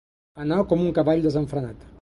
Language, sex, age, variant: Catalan, male, 50-59, Central